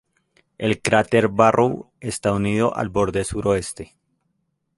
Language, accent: Spanish, Andino-Pacífico: Colombia, Perú, Ecuador, oeste de Bolivia y Venezuela andina